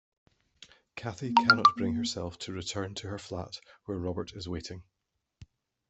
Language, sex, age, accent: English, male, 40-49, Scottish English